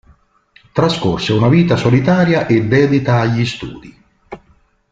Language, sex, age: Italian, male, 50-59